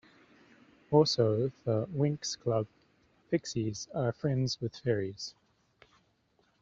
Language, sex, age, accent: English, male, 30-39, New Zealand English